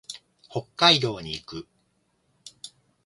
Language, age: Japanese, 19-29